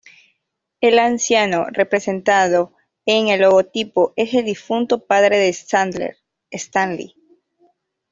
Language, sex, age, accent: Spanish, female, 19-29, Andino-Pacífico: Colombia, Perú, Ecuador, oeste de Bolivia y Venezuela andina